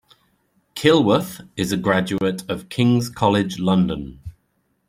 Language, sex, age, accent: English, male, 30-39, England English